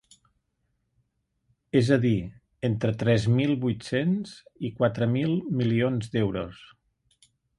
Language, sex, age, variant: Catalan, male, 50-59, Central